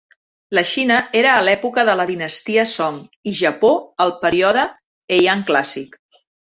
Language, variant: Catalan, Central